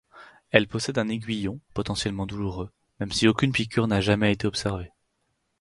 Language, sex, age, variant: French, male, 19-29, Français de métropole